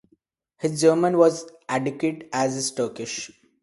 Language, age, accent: English, 19-29, India and South Asia (India, Pakistan, Sri Lanka)